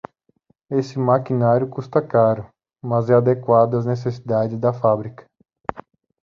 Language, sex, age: Portuguese, male, 19-29